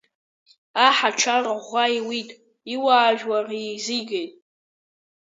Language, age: Abkhazian, under 19